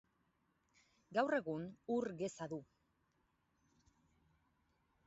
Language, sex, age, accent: Basque, female, 19-29, Erdialdekoa edo Nafarra (Gipuzkoa, Nafarroa)